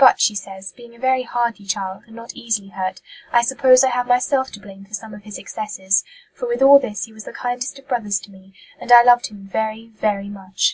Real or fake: real